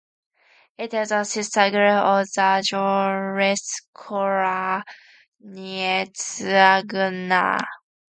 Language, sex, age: English, female, 19-29